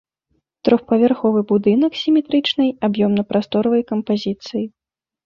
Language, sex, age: Belarusian, female, 19-29